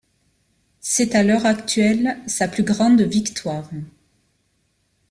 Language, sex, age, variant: French, female, 50-59, Français de métropole